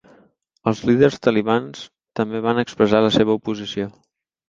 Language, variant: Catalan, Central